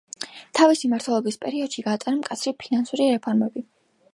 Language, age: Georgian, under 19